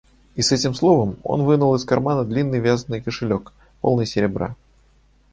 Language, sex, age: Russian, male, 19-29